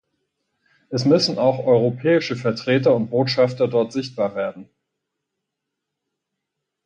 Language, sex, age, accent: German, male, 40-49, Deutschland Deutsch